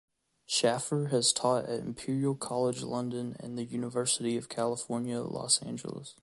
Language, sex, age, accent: English, male, 19-29, United States English